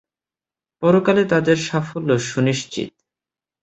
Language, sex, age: Bengali, male, under 19